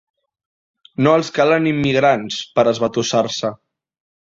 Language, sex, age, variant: Catalan, male, 19-29, Central